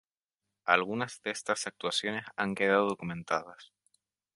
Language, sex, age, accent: Spanish, male, 19-29, España: Islas Canarias